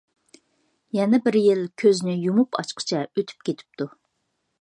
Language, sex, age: Uyghur, female, 40-49